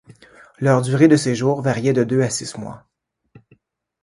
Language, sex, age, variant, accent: French, male, 40-49, Français d'Amérique du Nord, Français du Canada